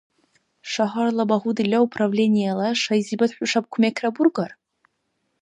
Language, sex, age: Dargwa, female, 19-29